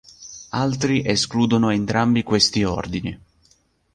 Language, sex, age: Italian, male, 19-29